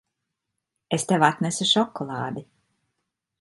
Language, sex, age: Latvian, female, 50-59